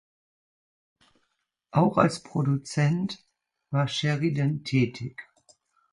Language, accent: German, Deutschland Deutsch